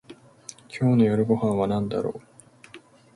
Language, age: Japanese, 19-29